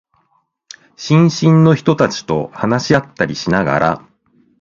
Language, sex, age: Japanese, male, 40-49